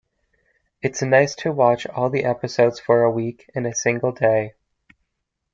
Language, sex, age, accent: English, male, 19-29, United States English